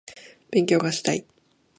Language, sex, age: Japanese, female, 19-29